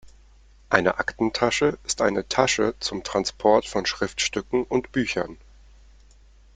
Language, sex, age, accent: German, male, 30-39, Deutschland Deutsch